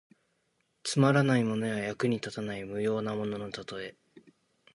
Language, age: Japanese, 19-29